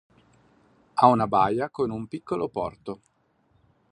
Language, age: Italian, 30-39